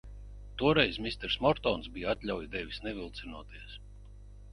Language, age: Latvian, 60-69